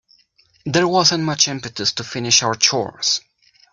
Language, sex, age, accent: English, male, 30-39, United States English